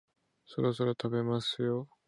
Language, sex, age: Japanese, male, 19-29